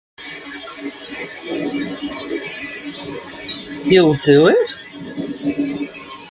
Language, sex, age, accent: English, female, 60-69, United States English